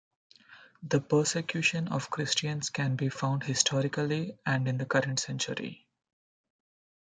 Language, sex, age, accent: English, male, 19-29, India and South Asia (India, Pakistan, Sri Lanka)